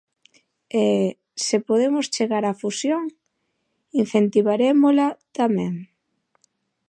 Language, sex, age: Galician, female, 19-29